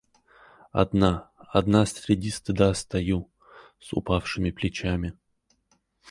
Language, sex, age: Russian, male, 30-39